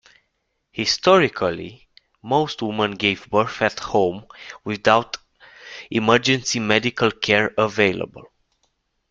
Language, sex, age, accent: English, male, 19-29, United States English